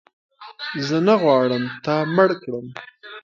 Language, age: Pashto, 19-29